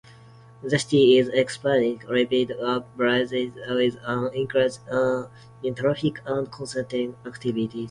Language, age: English, 19-29